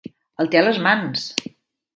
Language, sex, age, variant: Catalan, female, 40-49, Central